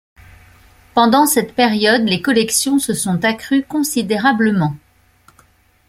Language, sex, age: French, female, 40-49